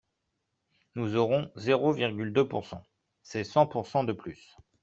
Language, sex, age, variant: French, male, 40-49, Français de métropole